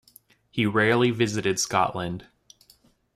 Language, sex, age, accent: English, male, 19-29, United States English